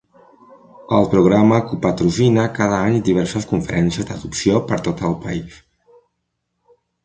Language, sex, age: Catalan, male, 19-29